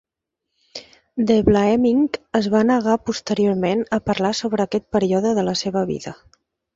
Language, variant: Catalan, Septentrional